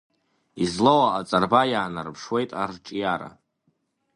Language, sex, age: Abkhazian, male, under 19